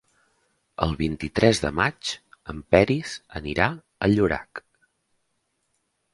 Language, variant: Catalan, Central